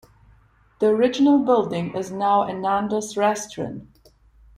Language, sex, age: English, female, 30-39